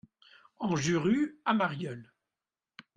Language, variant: French, Français de métropole